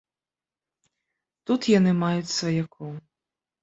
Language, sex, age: Belarusian, female, 30-39